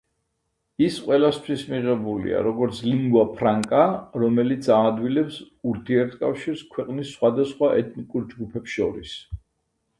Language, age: Georgian, 60-69